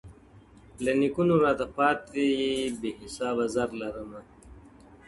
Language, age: Pashto, 19-29